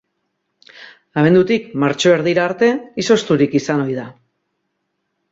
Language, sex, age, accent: Basque, female, 40-49, Mendebalekoa (Araba, Bizkaia, Gipuzkoako mendebaleko herri batzuk)